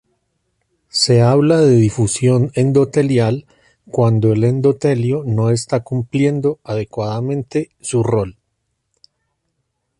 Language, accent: Spanish, Andino-Pacífico: Colombia, Perú, Ecuador, oeste de Bolivia y Venezuela andina